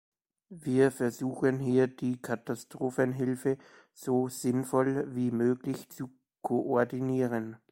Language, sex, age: German, male, 19-29